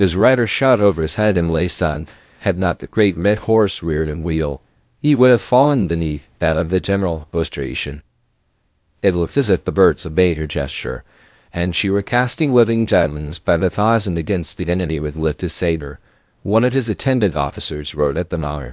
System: TTS, VITS